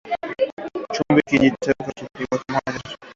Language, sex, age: Swahili, male, 19-29